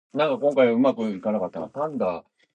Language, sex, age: Min Nan Chinese, female, 19-29